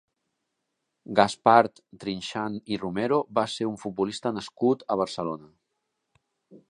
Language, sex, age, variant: Catalan, male, 40-49, Central